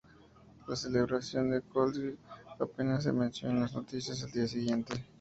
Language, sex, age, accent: Spanish, male, 19-29, México